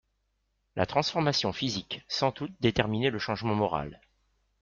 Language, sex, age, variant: French, male, 40-49, Français de métropole